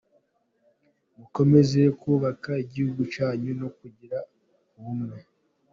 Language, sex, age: Kinyarwanda, male, 19-29